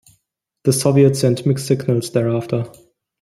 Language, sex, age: English, male, 19-29